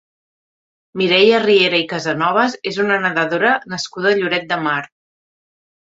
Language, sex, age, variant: Catalan, female, 40-49, Central